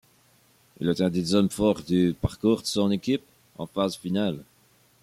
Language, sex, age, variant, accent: French, male, 40-49, Français d'Amérique du Nord, Français du Canada